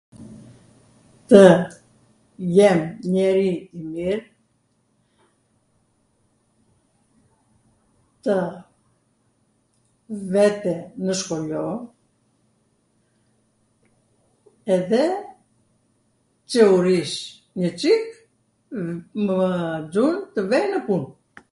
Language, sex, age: Arvanitika Albanian, female, 80-89